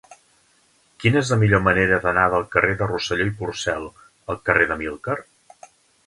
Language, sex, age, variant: Catalan, male, 50-59, Central